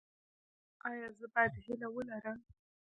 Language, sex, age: Pashto, female, under 19